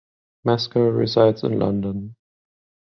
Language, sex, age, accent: English, male, 19-29, German